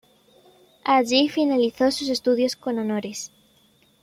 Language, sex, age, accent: Spanish, female, under 19, España: Centro-Sur peninsular (Madrid, Toledo, Castilla-La Mancha)